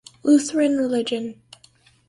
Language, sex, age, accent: English, female, under 19, United States English